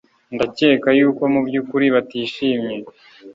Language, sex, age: Kinyarwanda, male, 19-29